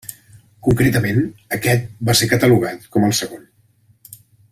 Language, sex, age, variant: Catalan, male, 40-49, Central